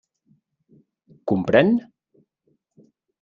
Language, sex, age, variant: Catalan, male, 40-49, Central